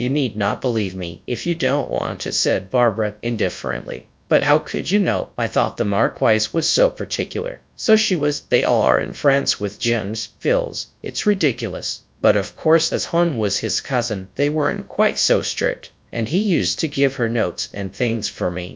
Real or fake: fake